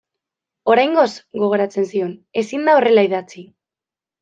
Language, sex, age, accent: Basque, female, 19-29, Mendebalekoa (Araba, Bizkaia, Gipuzkoako mendebaleko herri batzuk)